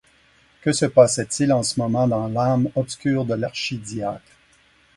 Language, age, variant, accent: French, 50-59, Français d'Amérique du Nord, Français du Canada